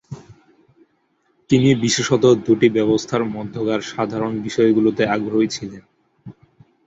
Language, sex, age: Bengali, male, 19-29